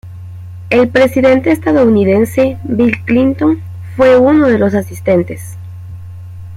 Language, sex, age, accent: Spanish, female, 30-39, América central